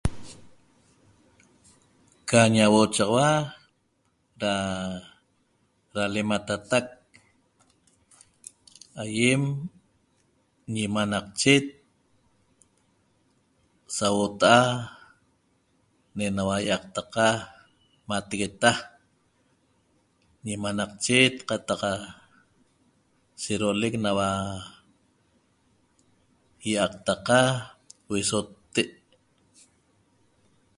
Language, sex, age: Toba, female, 50-59